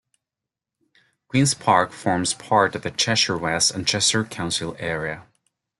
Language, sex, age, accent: English, male, 30-39, United States English